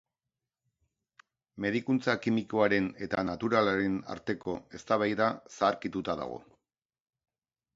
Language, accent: Basque, Erdialdekoa edo Nafarra (Gipuzkoa, Nafarroa)